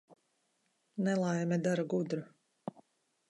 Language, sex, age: Latvian, female, 30-39